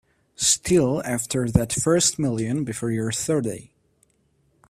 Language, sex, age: English, male, under 19